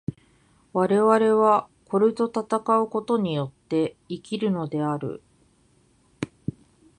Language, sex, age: Japanese, female, 40-49